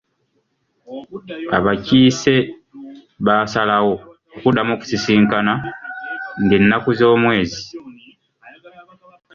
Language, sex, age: Ganda, male, 30-39